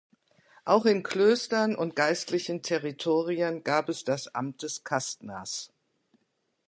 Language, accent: German, Deutschland Deutsch